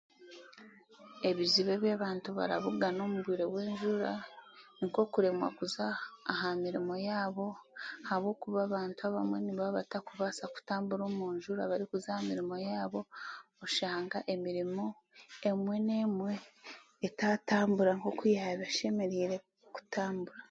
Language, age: Chiga, 19-29